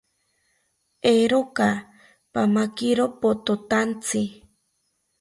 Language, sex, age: South Ucayali Ashéninka, female, under 19